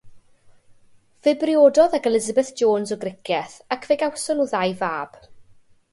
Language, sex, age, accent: Welsh, female, 19-29, Y Deyrnas Unedig Cymraeg